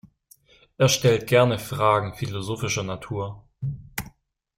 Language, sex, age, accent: German, male, 19-29, Deutschland Deutsch